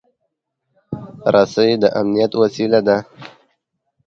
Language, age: Pashto, under 19